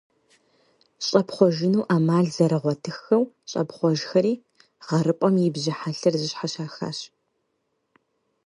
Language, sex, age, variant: Kabardian, female, 19-29, Адыгэбзэ (Къэбэрдей, Кирил, псоми зэдай)